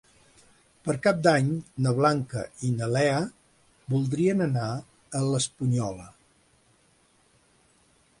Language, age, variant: Catalan, 60-69, Central